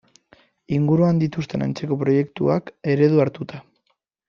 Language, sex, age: Basque, male, 19-29